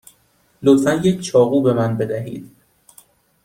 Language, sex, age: Persian, male, 19-29